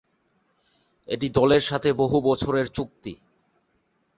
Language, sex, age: Bengali, male, 19-29